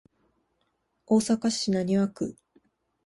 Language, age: Japanese, 19-29